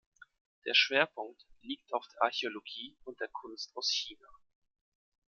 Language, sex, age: German, male, 19-29